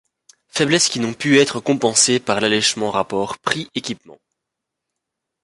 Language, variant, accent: French, Français d'Europe, Français de Belgique